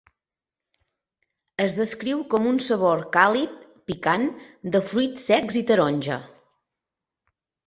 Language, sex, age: Catalan, female, 40-49